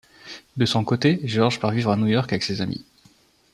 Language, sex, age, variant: French, male, 30-39, Français de métropole